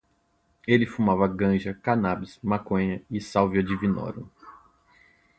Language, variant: Portuguese, Portuguese (Brasil)